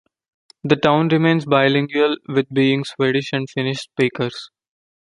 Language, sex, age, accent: English, male, 19-29, India and South Asia (India, Pakistan, Sri Lanka)